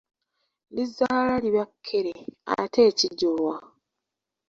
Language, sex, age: Ganda, female, 19-29